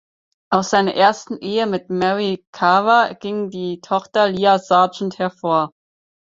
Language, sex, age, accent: German, female, 19-29, Deutschland Deutsch